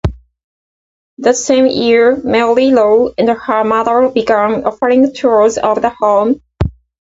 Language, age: English, 40-49